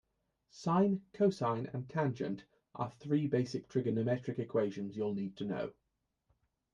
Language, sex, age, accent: English, male, 30-39, England English